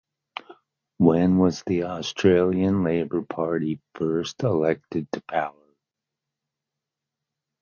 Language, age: English, 50-59